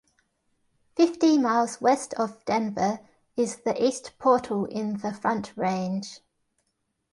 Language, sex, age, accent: English, female, 30-39, Australian English